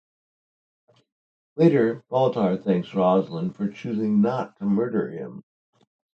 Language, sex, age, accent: English, male, 60-69, United States English